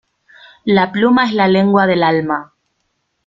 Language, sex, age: Spanish, female, 30-39